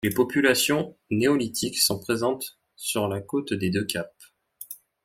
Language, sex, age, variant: French, male, 19-29, Français de métropole